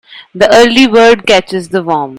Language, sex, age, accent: English, female, 19-29, India and South Asia (India, Pakistan, Sri Lanka)